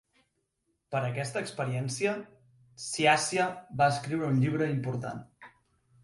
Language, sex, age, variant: Catalan, male, 19-29, Central